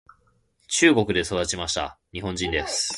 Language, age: English, under 19